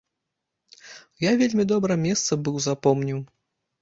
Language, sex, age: Belarusian, male, 30-39